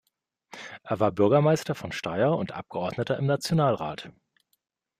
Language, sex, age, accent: German, male, 40-49, Deutschland Deutsch